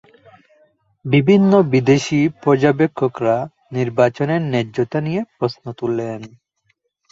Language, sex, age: Bengali, male, 19-29